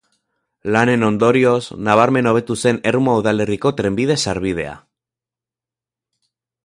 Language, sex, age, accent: Basque, male, 19-29, Mendebalekoa (Araba, Bizkaia, Gipuzkoako mendebaleko herri batzuk)